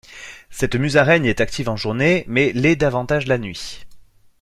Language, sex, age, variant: French, male, 30-39, Français de métropole